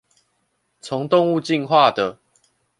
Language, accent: Chinese, 出生地：臺北市